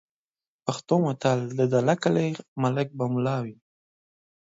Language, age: Pashto, 19-29